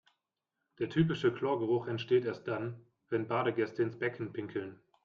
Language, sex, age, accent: German, male, 19-29, Deutschland Deutsch